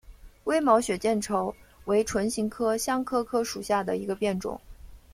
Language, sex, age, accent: Chinese, female, 30-39, 出生地：上海市